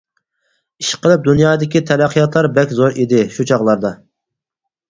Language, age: Uyghur, 30-39